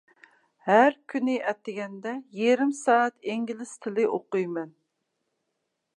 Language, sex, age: Uyghur, female, 40-49